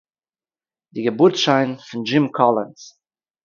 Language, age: Yiddish, 30-39